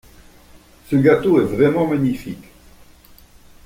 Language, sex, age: French, male, 70-79